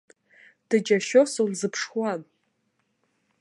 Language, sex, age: Abkhazian, female, 19-29